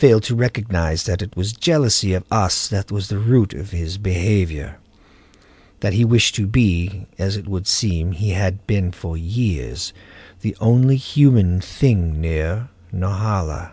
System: none